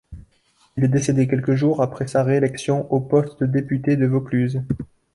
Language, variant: French, Français de métropole